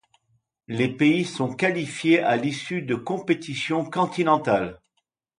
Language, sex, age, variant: French, male, 60-69, Français de métropole